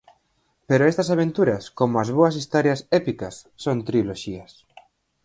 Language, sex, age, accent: Galician, male, 19-29, Central (gheada); Normativo (estándar)